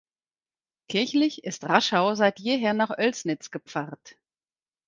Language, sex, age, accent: German, female, 50-59, Deutschland Deutsch